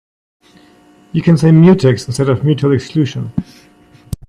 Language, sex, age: English, male, 30-39